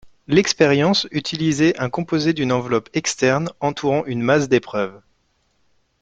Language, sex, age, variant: French, male, 30-39, Français de métropole